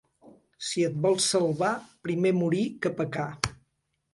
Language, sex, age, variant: Catalan, female, 60-69, Central